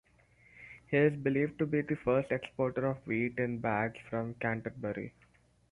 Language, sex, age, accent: English, male, under 19, India and South Asia (India, Pakistan, Sri Lanka)